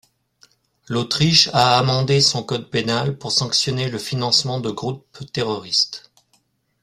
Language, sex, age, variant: French, male, 50-59, Français de métropole